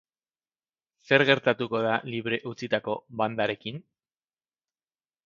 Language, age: Basque, 90+